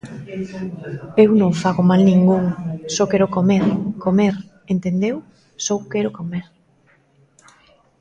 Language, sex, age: Galician, female, 40-49